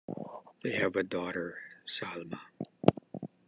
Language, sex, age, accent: English, male, 50-59, Filipino